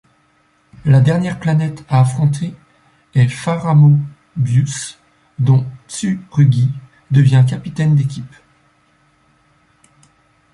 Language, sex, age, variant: French, male, 40-49, Français de métropole